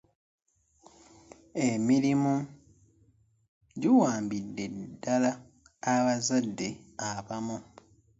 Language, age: Ganda, 19-29